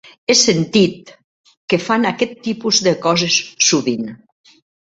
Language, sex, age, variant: Catalan, female, 60-69, Central